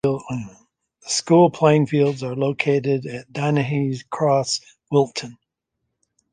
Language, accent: English, United States English